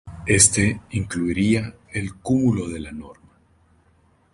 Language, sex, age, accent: Spanish, male, 30-39, México